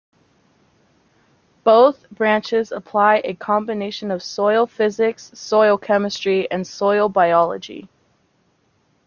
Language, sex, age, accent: English, male, 19-29, United States English